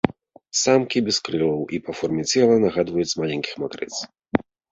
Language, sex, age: Belarusian, male, 30-39